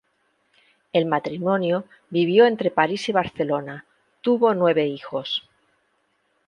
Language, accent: Spanish, España: Centro-Sur peninsular (Madrid, Toledo, Castilla-La Mancha)